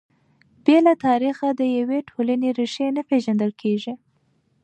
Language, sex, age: Pashto, female, 19-29